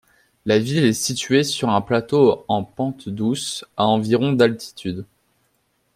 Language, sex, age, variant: French, male, under 19, Français de métropole